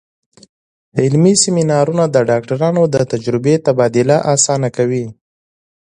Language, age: Pashto, 19-29